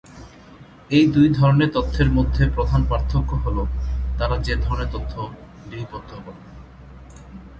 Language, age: Bengali, 30-39